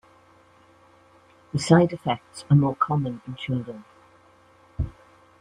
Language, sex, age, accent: English, female, 60-69, Welsh English